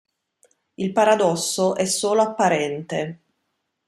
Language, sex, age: Italian, female, 19-29